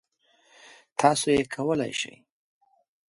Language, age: Pashto, 40-49